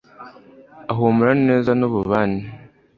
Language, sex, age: Kinyarwanda, male, under 19